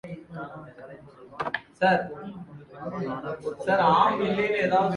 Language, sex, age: Tamil, male, 19-29